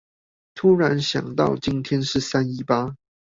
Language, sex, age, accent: Chinese, male, under 19, 出生地：新北市